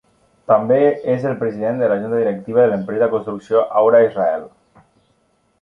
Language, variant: Catalan, Nord-Occidental